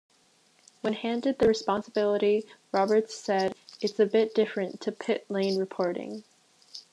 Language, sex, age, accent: English, female, under 19, United States English